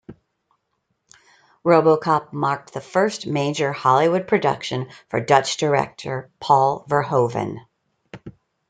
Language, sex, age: English, female, 50-59